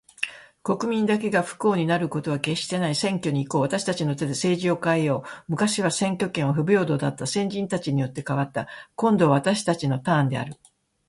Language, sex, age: Japanese, female, 70-79